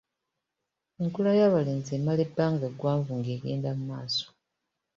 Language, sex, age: Ganda, female, 19-29